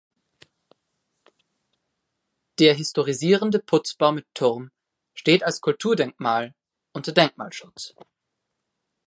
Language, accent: German, Österreichisches Deutsch